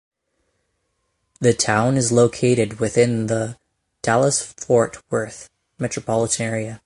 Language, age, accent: English, 19-29, Canadian English